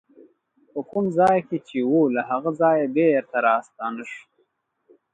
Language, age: Pashto, 30-39